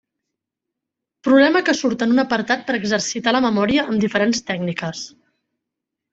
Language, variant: Catalan, Central